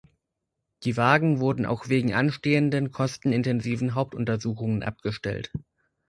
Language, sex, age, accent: German, male, 30-39, Deutschland Deutsch